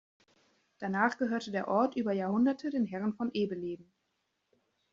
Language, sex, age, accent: German, female, 19-29, Deutschland Deutsch